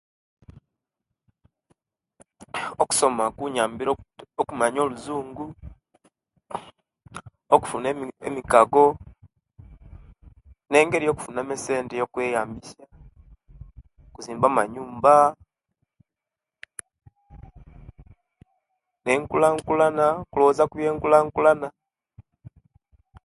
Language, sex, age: Kenyi, male, under 19